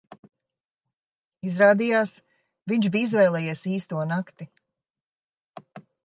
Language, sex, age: Latvian, female, 40-49